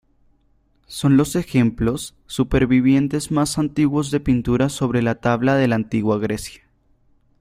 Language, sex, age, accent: Spanish, male, under 19, Andino-Pacífico: Colombia, Perú, Ecuador, oeste de Bolivia y Venezuela andina